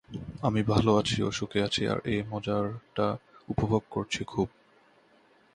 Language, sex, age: Bengali, male, 19-29